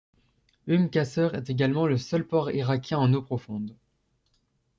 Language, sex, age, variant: French, male, under 19, Français de métropole